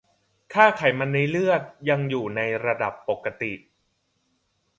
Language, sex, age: Thai, male, 19-29